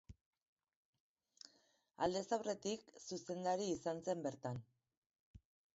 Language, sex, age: Basque, female, 40-49